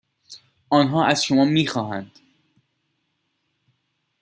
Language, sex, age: Persian, male, 19-29